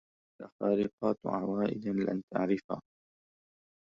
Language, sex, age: Arabic, male, 40-49